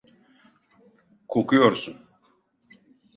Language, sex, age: Turkish, male, 60-69